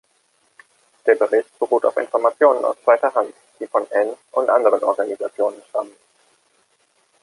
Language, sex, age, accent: German, male, 30-39, Deutschland Deutsch